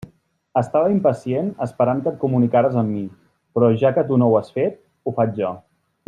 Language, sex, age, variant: Catalan, male, 30-39, Septentrional